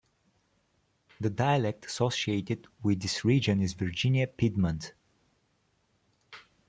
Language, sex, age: English, male, 30-39